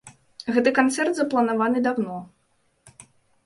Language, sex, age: Belarusian, female, 19-29